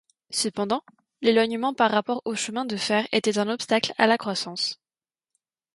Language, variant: French, Français de métropole